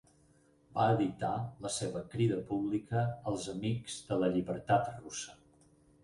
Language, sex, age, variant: Catalan, male, 60-69, Balear